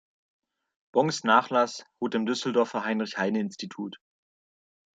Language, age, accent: German, 19-29, Deutschland Deutsch